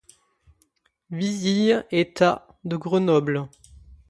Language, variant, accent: French, Français d'Europe, Français du sud de la France